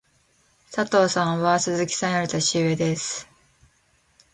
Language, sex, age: Japanese, female, 19-29